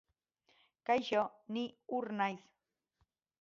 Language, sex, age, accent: Basque, female, 30-39, Erdialdekoa edo Nafarra (Gipuzkoa, Nafarroa)